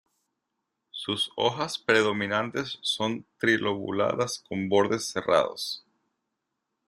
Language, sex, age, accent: Spanish, male, 19-29, Caribe: Cuba, Venezuela, Puerto Rico, República Dominicana, Panamá, Colombia caribeña, México caribeño, Costa del golfo de México